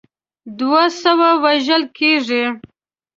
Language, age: Pashto, 19-29